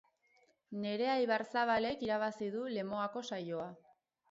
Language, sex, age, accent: Basque, female, 19-29, Mendebalekoa (Araba, Bizkaia, Gipuzkoako mendebaleko herri batzuk)